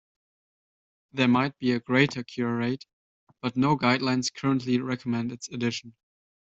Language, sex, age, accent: English, male, 19-29, United States English